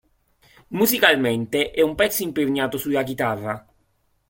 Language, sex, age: Italian, male, 19-29